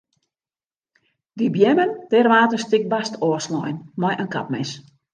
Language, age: Western Frisian, 60-69